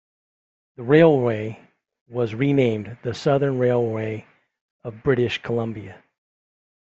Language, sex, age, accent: English, male, 50-59, United States English